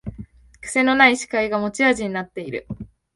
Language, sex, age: Japanese, female, 19-29